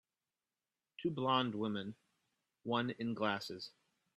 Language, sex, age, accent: English, male, 30-39, United States English